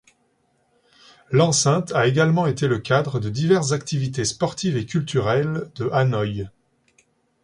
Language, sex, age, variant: French, male, 40-49, Français de métropole